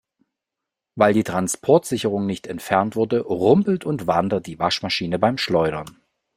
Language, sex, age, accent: German, male, 30-39, Deutschland Deutsch